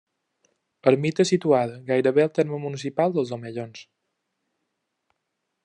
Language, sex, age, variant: Catalan, male, 19-29, Balear